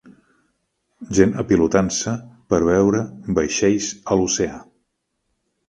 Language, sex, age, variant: Catalan, male, 40-49, Central